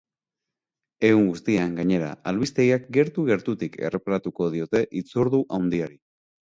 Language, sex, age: Basque, male, 30-39